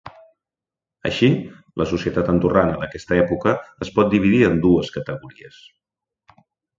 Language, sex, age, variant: Catalan, male, 40-49, Central